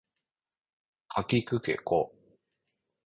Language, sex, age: Japanese, male, 40-49